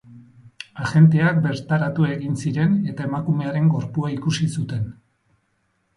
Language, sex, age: Basque, female, 40-49